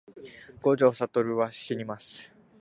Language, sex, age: Japanese, male, under 19